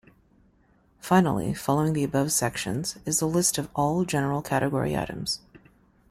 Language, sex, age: English, female, 30-39